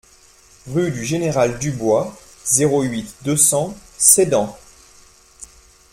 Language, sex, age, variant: French, male, 19-29, Français de métropole